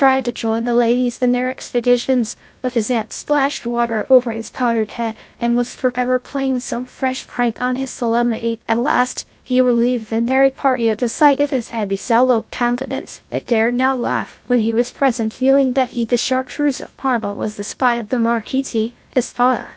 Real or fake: fake